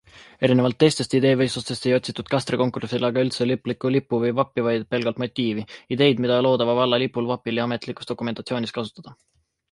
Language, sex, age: Estonian, male, 19-29